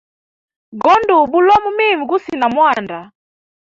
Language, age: Hemba, 30-39